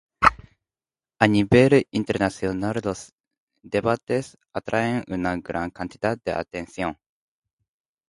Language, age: Spanish, 19-29